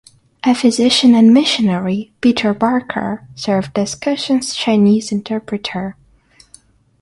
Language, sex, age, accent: English, female, under 19, United States English; England English